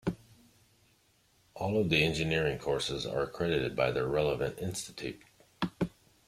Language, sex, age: English, male, 50-59